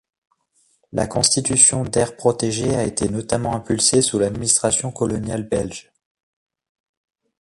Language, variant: French, Français de métropole